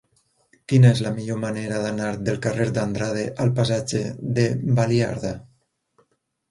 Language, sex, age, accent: Catalan, male, 50-59, valencià